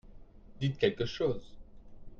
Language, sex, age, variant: French, male, 30-39, Français de métropole